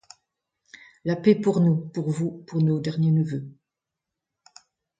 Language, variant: French, Français de métropole